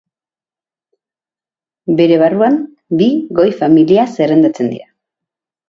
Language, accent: Basque, Mendebalekoa (Araba, Bizkaia, Gipuzkoako mendebaleko herri batzuk)